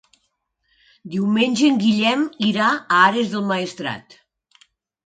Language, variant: Catalan, Nord-Occidental